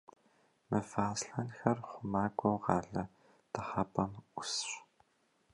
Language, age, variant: Kabardian, 19-29, Адыгэбзэ (Къэбэрдей, Кирил, псоми зэдай)